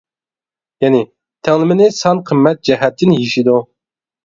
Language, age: Uyghur, 19-29